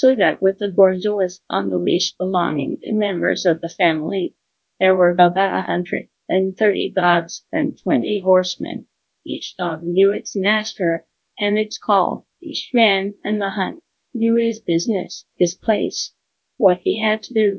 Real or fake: fake